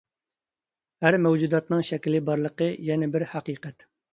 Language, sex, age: Uyghur, male, 30-39